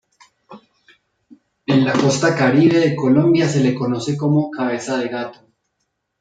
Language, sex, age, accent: Spanish, male, 30-39, Caribe: Cuba, Venezuela, Puerto Rico, República Dominicana, Panamá, Colombia caribeña, México caribeño, Costa del golfo de México